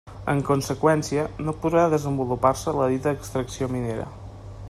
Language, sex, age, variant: Catalan, male, 30-39, Nord-Occidental